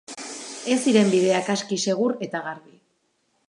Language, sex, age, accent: Basque, female, 40-49, Erdialdekoa edo Nafarra (Gipuzkoa, Nafarroa)